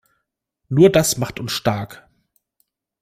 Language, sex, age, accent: German, male, 30-39, Deutschland Deutsch